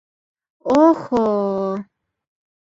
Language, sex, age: Mari, female, under 19